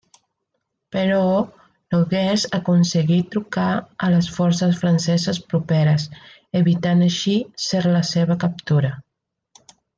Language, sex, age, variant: Catalan, female, 30-39, Central